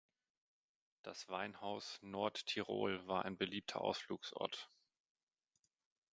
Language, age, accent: German, 30-39, Deutschland Deutsch